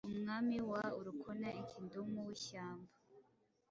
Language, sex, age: Kinyarwanda, female, 19-29